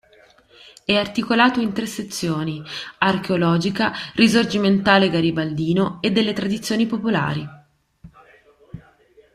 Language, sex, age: Italian, female, 30-39